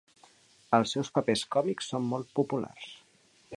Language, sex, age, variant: Catalan, male, 50-59, Central